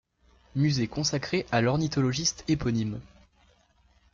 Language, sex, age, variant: French, male, under 19, Français de métropole